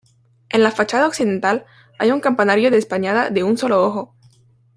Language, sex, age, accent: Spanish, female, 19-29, México